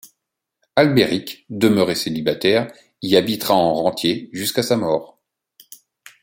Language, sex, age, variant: French, male, 40-49, Français de métropole